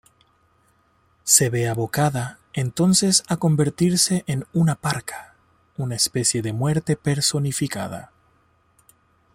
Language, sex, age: Spanish, male, 30-39